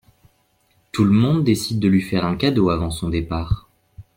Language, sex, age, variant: French, male, 19-29, Français de métropole